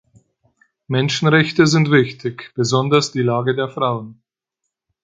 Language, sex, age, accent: German, male, 30-39, Deutschland Deutsch